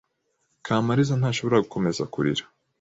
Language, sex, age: Kinyarwanda, male, 19-29